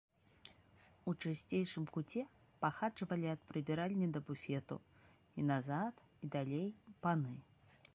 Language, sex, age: Belarusian, female, 30-39